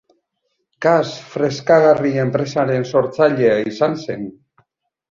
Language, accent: Basque, Mendebalekoa (Araba, Bizkaia, Gipuzkoako mendebaleko herri batzuk)